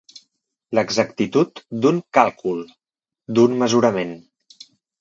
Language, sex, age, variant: Catalan, male, 40-49, Central